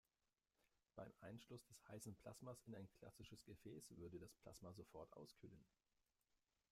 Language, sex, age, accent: German, male, 30-39, Deutschland Deutsch